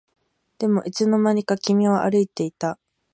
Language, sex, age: Japanese, female, 19-29